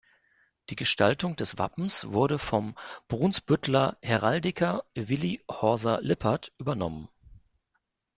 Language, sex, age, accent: German, male, 40-49, Deutschland Deutsch